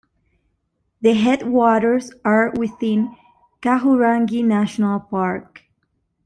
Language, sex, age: English, female, 19-29